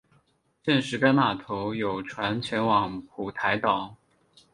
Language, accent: Chinese, 出生地：江西省